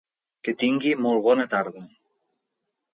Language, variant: Catalan, Nord-Occidental